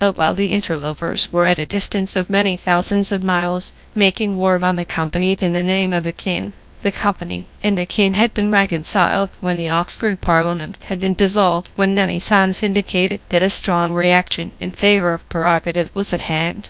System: TTS, GlowTTS